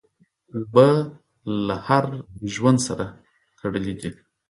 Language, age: Pashto, 30-39